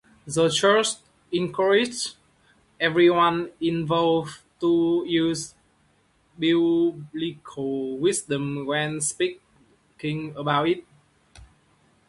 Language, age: English, 19-29